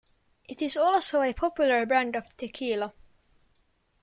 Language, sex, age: English, male, under 19